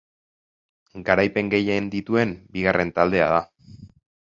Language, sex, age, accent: Basque, male, 30-39, Mendebalekoa (Araba, Bizkaia, Gipuzkoako mendebaleko herri batzuk)